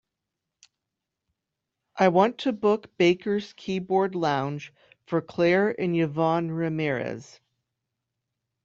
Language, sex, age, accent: English, male, 19-29, United States English